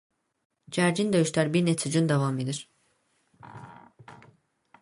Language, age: Azerbaijani, under 19